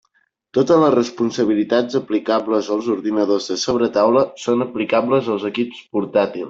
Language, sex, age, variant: Catalan, male, 19-29, Central